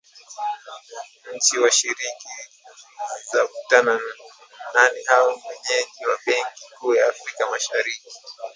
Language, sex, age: Swahili, male, 19-29